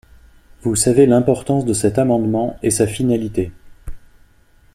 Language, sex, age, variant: French, male, 19-29, Français de métropole